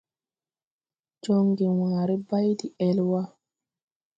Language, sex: Tupuri, female